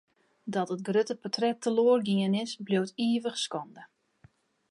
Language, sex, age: Western Frisian, female, 40-49